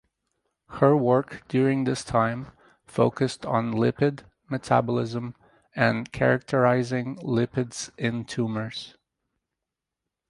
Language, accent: English, United States English